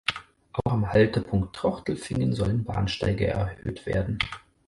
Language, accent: German, Deutschland Deutsch